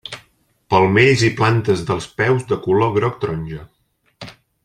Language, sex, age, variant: Catalan, male, 30-39, Central